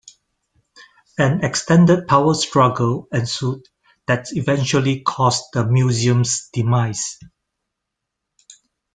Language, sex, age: English, male, 50-59